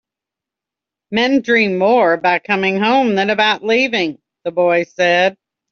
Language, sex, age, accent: English, female, 60-69, United States English